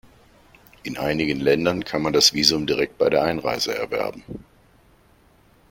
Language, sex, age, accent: German, male, 50-59, Deutschland Deutsch